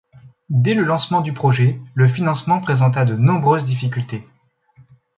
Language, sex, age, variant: French, male, 19-29, Français de métropole